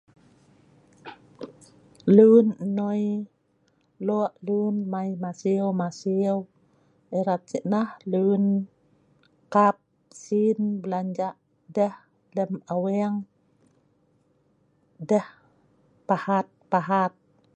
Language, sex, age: Sa'ban, female, 60-69